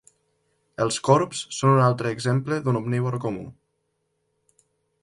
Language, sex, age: Catalan, male, under 19